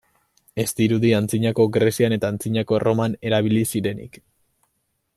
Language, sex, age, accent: Basque, male, 19-29, Mendebalekoa (Araba, Bizkaia, Gipuzkoako mendebaleko herri batzuk)